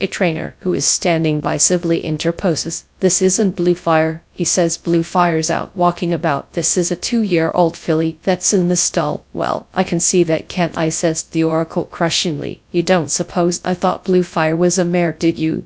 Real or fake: fake